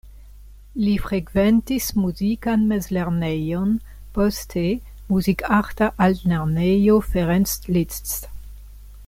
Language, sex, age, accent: Esperanto, female, 60-69, Internacia